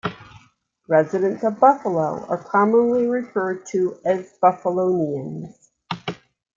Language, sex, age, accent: English, female, 50-59, United States English